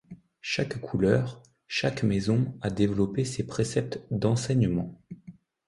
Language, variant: French, Français de métropole